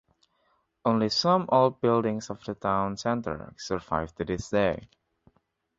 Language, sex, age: English, male, under 19